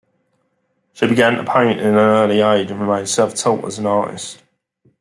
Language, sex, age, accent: English, male, 19-29, England English